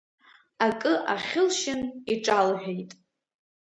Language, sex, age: Abkhazian, female, under 19